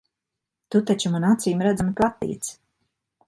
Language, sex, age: Latvian, female, 50-59